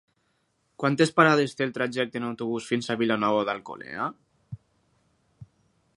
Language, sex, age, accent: Catalan, male, 19-29, valencià